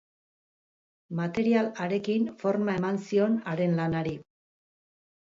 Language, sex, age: Basque, female, 50-59